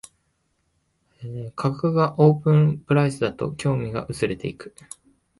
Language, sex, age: Japanese, male, 19-29